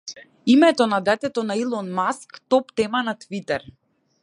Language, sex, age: Macedonian, female, 19-29